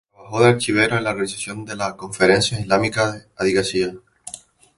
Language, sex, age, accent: Spanish, male, 19-29, España: Islas Canarias